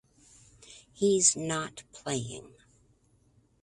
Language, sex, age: English, female, 70-79